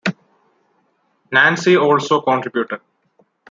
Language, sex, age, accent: English, male, 19-29, India and South Asia (India, Pakistan, Sri Lanka)